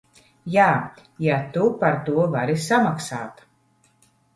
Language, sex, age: Latvian, female, 50-59